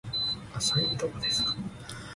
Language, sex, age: Japanese, male, 19-29